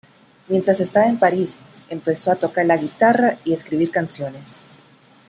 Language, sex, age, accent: Spanish, female, 30-39, América central